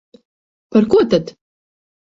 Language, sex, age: Latvian, female, 30-39